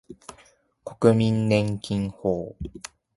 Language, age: Japanese, 19-29